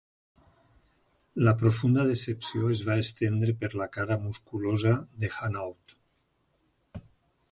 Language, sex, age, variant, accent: Catalan, male, 60-69, Valencià central, valencià